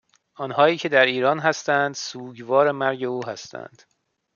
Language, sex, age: Persian, male, 30-39